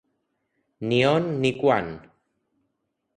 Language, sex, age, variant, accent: Catalan, male, 30-39, Balear, mallorquí